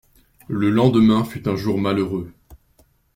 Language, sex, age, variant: French, male, 19-29, Français de métropole